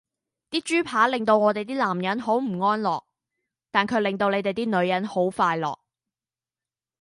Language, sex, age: Cantonese, female, 19-29